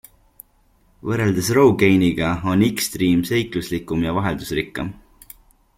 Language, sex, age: Estonian, male, 19-29